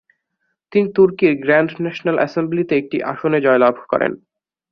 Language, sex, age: Bengali, male, under 19